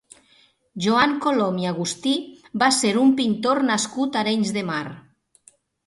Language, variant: Catalan, Nord-Occidental